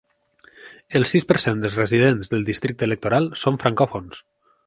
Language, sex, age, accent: Catalan, male, 19-29, valencià